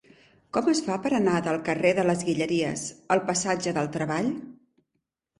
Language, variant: Catalan, Central